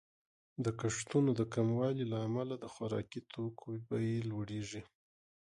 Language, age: Pashto, 40-49